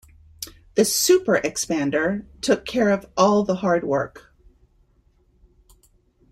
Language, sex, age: English, female, 50-59